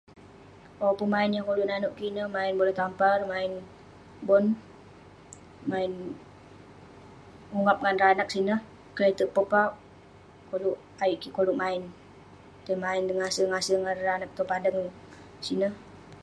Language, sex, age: Western Penan, female, under 19